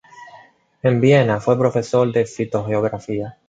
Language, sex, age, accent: Spanish, male, 19-29, Caribe: Cuba, Venezuela, Puerto Rico, República Dominicana, Panamá, Colombia caribeña, México caribeño, Costa del golfo de México